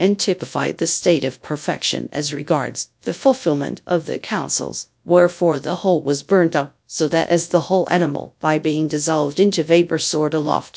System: TTS, GradTTS